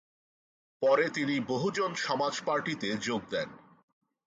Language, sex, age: Bengali, male, 40-49